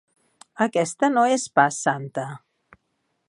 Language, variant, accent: Catalan, Central, central